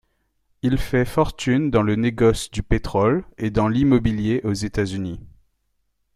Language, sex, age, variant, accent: French, male, 40-49, Français des départements et régions d'outre-mer, Français de La Réunion